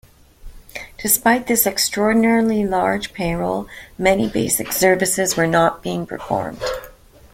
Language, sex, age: English, female, 50-59